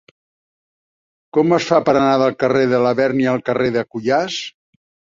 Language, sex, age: Catalan, male, 70-79